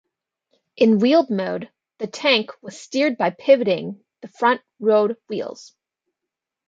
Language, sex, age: English, female, 19-29